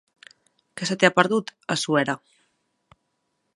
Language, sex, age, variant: Catalan, female, 30-39, Central